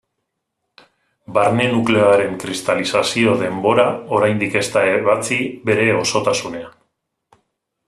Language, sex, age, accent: Basque, male, 40-49, Mendebalekoa (Araba, Bizkaia, Gipuzkoako mendebaleko herri batzuk)